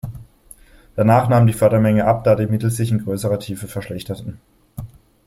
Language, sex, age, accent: German, male, 19-29, Deutschland Deutsch